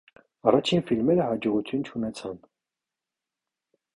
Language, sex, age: Armenian, male, 19-29